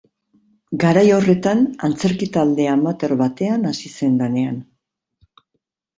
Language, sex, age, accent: Basque, female, 50-59, Erdialdekoa edo Nafarra (Gipuzkoa, Nafarroa)